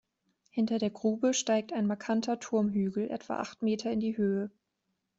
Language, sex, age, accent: German, female, 19-29, Deutschland Deutsch